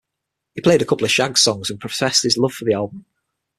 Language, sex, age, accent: English, male, 40-49, England English